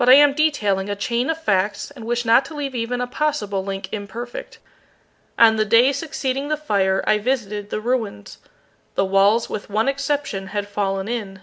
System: none